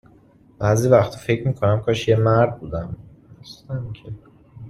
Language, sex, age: Persian, male, 19-29